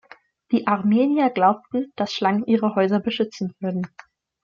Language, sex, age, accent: German, female, under 19, Deutschland Deutsch